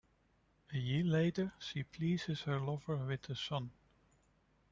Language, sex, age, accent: English, male, 40-49, United States English